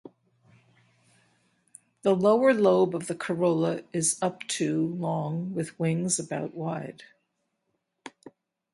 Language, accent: English, United States English; Canadian English